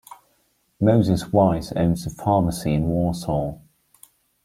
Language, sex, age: English, male, 30-39